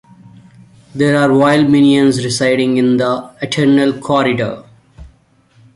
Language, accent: English, India and South Asia (India, Pakistan, Sri Lanka)